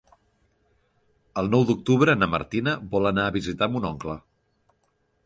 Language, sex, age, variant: Catalan, male, 30-39, Central